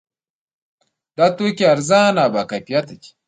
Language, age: Pashto, 19-29